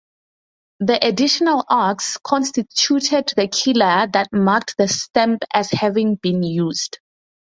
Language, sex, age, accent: English, female, 30-39, Southern African (South Africa, Zimbabwe, Namibia)